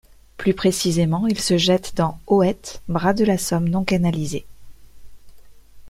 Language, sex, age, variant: French, female, 40-49, Français de métropole